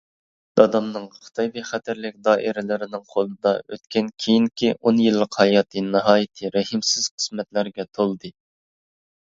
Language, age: Uyghur, 19-29